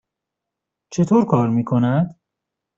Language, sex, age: Persian, male, 30-39